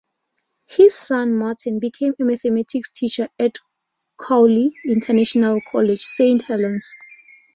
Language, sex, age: English, female, 30-39